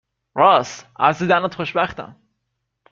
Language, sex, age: Persian, male, 19-29